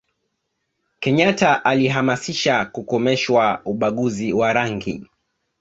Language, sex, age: Swahili, male, 19-29